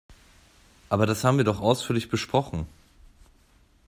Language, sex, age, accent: German, male, 30-39, Deutschland Deutsch